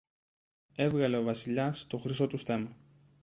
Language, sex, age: Greek, male, 19-29